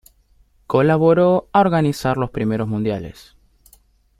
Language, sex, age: Spanish, male, under 19